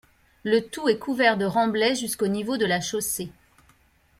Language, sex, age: French, female, 40-49